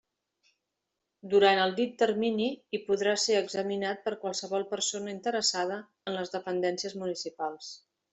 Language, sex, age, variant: Catalan, female, 50-59, Central